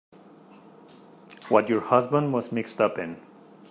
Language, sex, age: English, male, 30-39